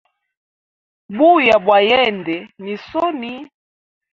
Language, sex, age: Hemba, female, 19-29